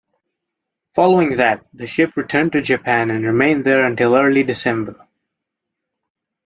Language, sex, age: English, male, under 19